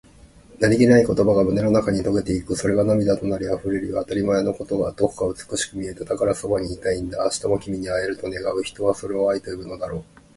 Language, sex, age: Japanese, male, 30-39